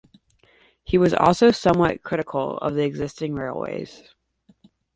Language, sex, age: English, female, 19-29